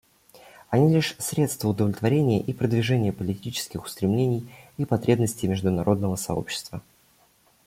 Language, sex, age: Russian, male, 19-29